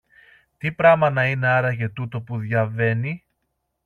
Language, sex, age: Greek, male, 40-49